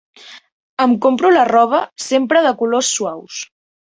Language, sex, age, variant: Catalan, female, under 19, Central